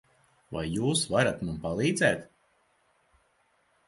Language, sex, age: Latvian, male, 30-39